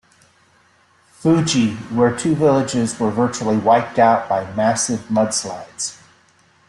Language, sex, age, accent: English, male, 40-49, United States English